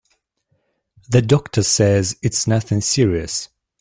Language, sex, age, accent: English, male, 30-39, New Zealand English